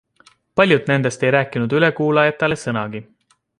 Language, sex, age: Estonian, male, 30-39